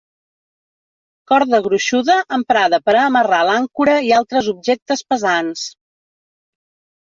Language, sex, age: Catalan, female, 50-59